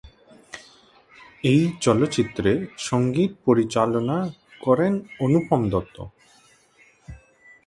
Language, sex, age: Bengali, male, 30-39